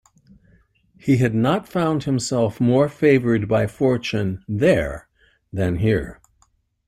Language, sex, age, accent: English, male, 60-69, United States English